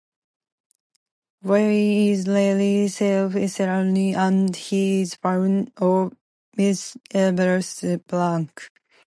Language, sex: English, female